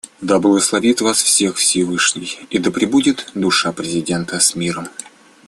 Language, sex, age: Russian, male, 19-29